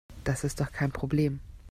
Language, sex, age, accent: German, female, 30-39, Österreichisches Deutsch